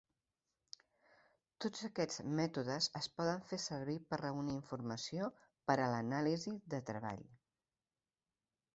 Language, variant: Catalan, Central